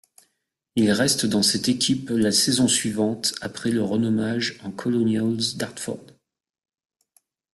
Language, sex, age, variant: French, male, 40-49, Français de métropole